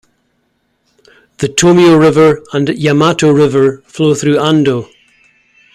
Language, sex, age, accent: English, male, 60-69, Scottish English